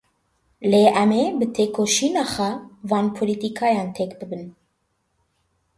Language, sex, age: Kurdish, female, 19-29